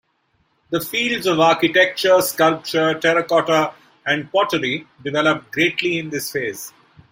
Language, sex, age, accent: English, male, 50-59, India and South Asia (India, Pakistan, Sri Lanka)